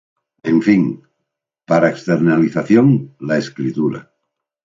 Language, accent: Spanish, España: Sur peninsular (Andalucia, Extremadura, Murcia)